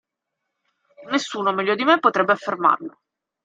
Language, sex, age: Italian, female, 19-29